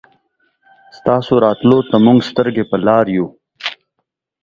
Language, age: Pashto, 19-29